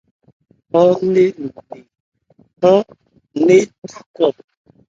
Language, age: Ebrié, 19-29